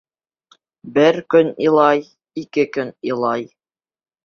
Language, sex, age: Bashkir, male, under 19